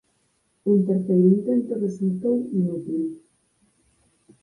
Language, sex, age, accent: Galician, female, 30-39, Normativo (estándar)